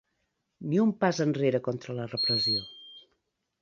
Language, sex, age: Catalan, female, 50-59